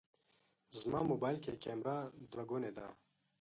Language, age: Pashto, 19-29